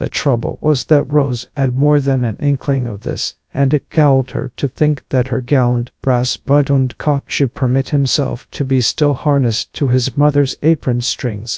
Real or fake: fake